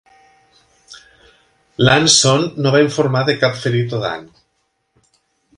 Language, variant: Catalan, Nord-Occidental